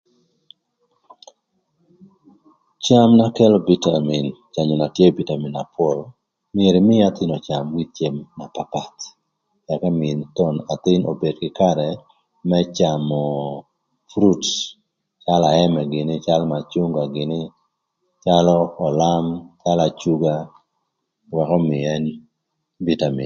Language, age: Thur, 40-49